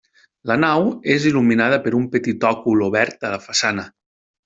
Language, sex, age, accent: Catalan, male, 30-39, valencià